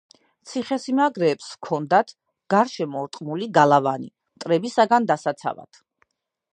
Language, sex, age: Georgian, female, 30-39